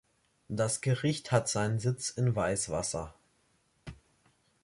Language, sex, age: German, male, under 19